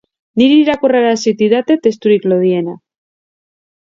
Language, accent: Basque, Mendebalekoa (Araba, Bizkaia, Gipuzkoako mendebaleko herri batzuk)